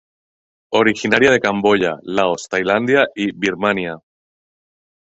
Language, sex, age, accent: Spanish, male, 30-39, España: Norte peninsular (Asturias, Castilla y León, Cantabria, País Vasco, Navarra, Aragón, La Rioja, Guadalajara, Cuenca)